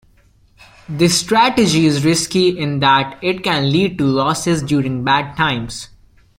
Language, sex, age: English, male, under 19